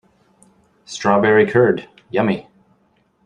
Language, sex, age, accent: English, male, 30-39, Canadian English